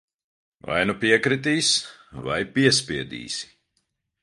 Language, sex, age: Latvian, male, 30-39